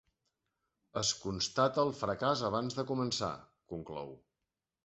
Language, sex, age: Catalan, male, 50-59